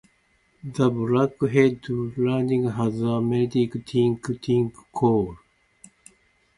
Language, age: English, 60-69